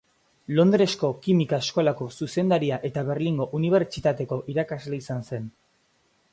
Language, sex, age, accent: Basque, male, under 19, Mendebalekoa (Araba, Bizkaia, Gipuzkoako mendebaleko herri batzuk)